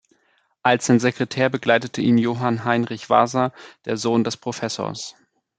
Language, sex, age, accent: German, male, 19-29, Deutschland Deutsch